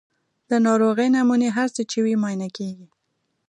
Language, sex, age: Pashto, female, 19-29